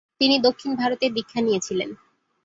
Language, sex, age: Bengali, female, 19-29